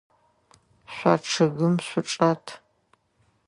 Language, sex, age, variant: Adyghe, female, 30-39, Адыгабзэ (Кирил, пстэумэ зэдыряе)